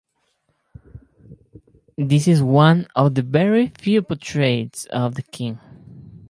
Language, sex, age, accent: English, male, 19-29, United States English